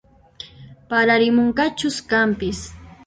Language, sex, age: Puno Quechua, female, 19-29